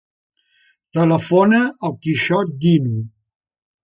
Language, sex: Catalan, male